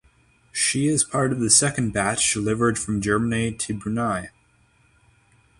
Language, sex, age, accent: English, male, 19-29, United States English